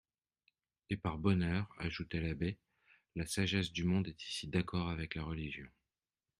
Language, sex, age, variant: French, male, 40-49, Français de métropole